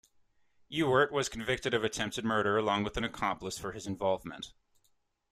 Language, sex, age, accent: English, male, 19-29, Canadian English